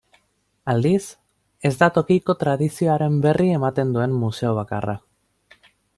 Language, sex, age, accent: Basque, male, 19-29, Mendebalekoa (Araba, Bizkaia, Gipuzkoako mendebaleko herri batzuk)